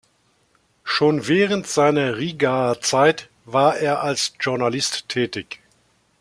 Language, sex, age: German, male, 60-69